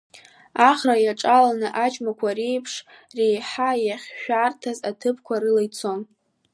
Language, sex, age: Abkhazian, female, under 19